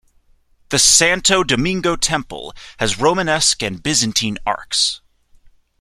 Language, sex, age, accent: English, male, 19-29, United States English